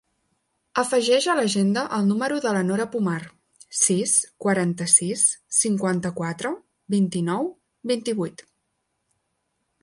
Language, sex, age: Catalan, female, 19-29